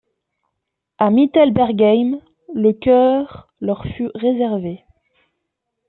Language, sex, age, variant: French, female, 19-29, Français de métropole